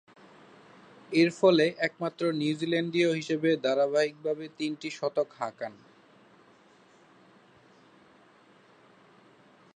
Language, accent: Bengali, Bangladeshi